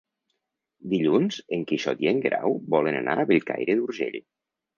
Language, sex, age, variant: Catalan, male, 50-59, Nord-Occidental